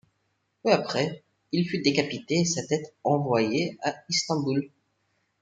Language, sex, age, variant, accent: French, male, 19-29, Français des départements et régions d'outre-mer, Français de Guadeloupe